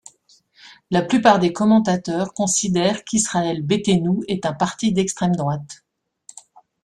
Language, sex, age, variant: French, female, 50-59, Français de métropole